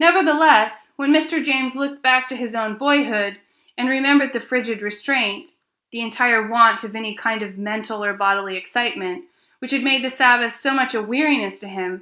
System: none